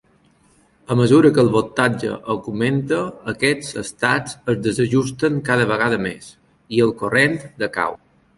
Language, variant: Catalan, Balear